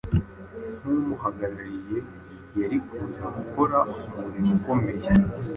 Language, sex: Kinyarwanda, male